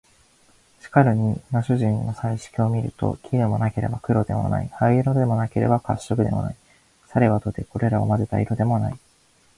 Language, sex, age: Japanese, male, 19-29